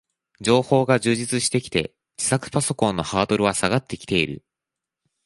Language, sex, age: Japanese, male, 19-29